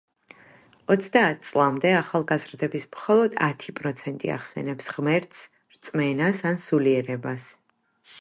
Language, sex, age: Georgian, female, 40-49